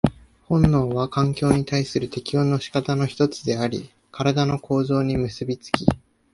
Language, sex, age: Japanese, male, 19-29